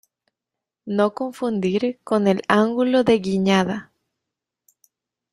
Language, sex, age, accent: Spanish, female, 19-29, América central